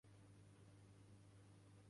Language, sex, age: Urdu, female, 19-29